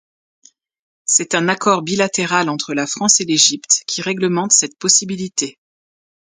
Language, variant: French, Français de métropole